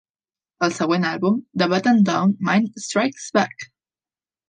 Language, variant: Catalan, Central